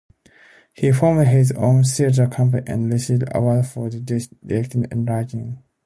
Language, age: English, 19-29